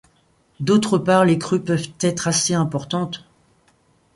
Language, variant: French, Français de métropole